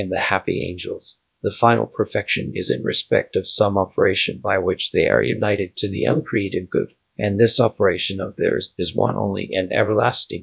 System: TTS, GradTTS